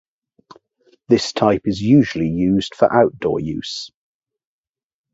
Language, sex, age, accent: English, male, 50-59, England English